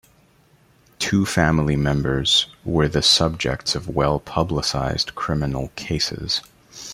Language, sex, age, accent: English, male, 30-39, Canadian English